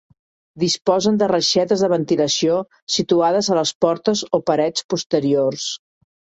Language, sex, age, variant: Catalan, female, 50-59, Central